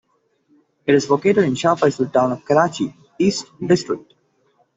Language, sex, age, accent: English, male, 19-29, India and South Asia (India, Pakistan, Sri Lanka)